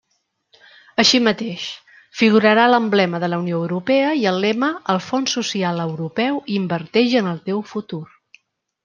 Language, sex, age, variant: Catalan, female, 50-59, Central